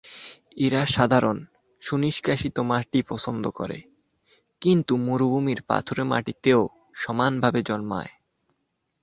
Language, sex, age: Bengali, male, under 19